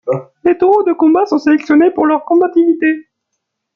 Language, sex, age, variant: French, male, under 19, Français de métropole